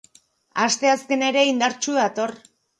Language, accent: Basque, Erdialdekoa edo Nafarra (Gipuzkoa, Nafarroa)